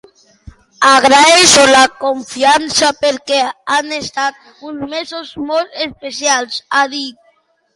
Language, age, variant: Catalan, under 19, Central